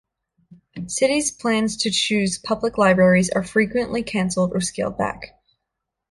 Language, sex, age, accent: English, female, 19-29, United States English